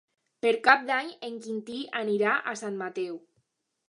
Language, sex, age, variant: Catalan, female, under 19, Alacantí